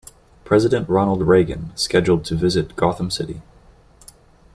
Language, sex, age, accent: English, male, 30-39, United States English